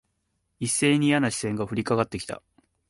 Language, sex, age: Japanese, male, under 19